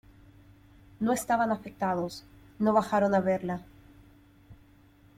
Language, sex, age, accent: Spanish, female, 19-29, Andino-Pacífico: Colombia, Perú, Ecuador, oeste de Bolivia y Venezuela andina